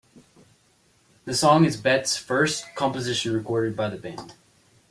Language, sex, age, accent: English, male, under 19, United States English